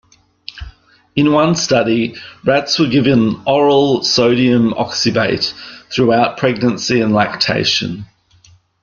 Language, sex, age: English, male, 40-49